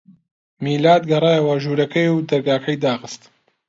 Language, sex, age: Central Kurdish, male, 19-29